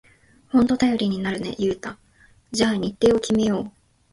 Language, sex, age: Japanese, female, 19-29